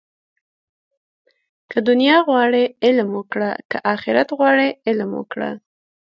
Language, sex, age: Pashto, female, 30-39